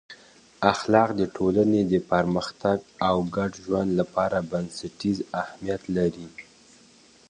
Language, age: Pashto, 19-29